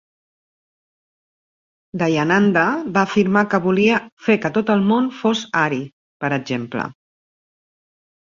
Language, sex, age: Catalan, female, 50-59